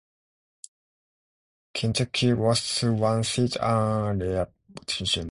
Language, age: English, 19-29